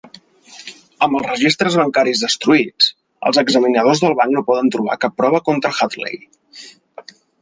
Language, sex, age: Catalan, male, 40-49